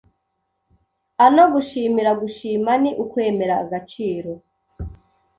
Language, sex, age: Kinyarwanda, female, 30-39